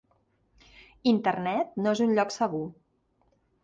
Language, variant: Catalan, Central